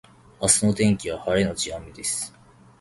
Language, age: Japanese, 19-29